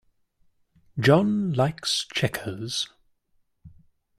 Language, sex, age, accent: English, male, 19-29, Australian English